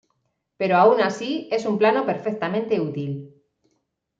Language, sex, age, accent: Spanish, female, 40-49, España: Norte peninsular (Asturias, Castilla y León, Cantabria, País Vasco, Navarra, Aragón, La Rioja, Guadalajara, Cuenca)